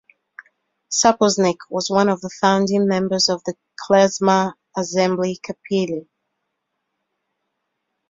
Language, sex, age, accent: English, female, 19-29, England English